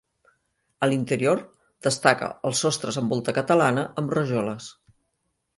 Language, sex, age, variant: Catalan, female, 50-59, Central